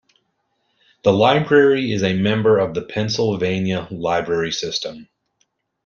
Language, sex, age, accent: English, male, 40-49, United States English